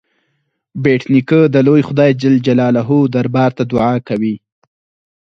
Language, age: Pashto, 19-29